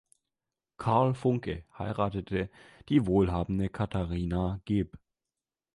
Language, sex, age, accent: German, male, under 19, Deutschland Deutsch